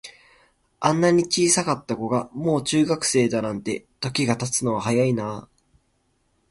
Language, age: Japanese, 19-29